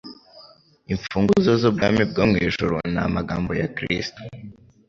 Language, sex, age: Kinyarwanda, male, under 19